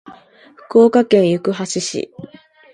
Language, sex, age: Japanese, female, 19-29